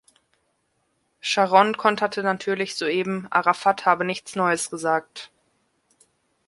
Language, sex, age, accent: German, female, 19-29, Deutschland Deutsch